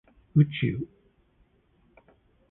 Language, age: Japanese, 60-69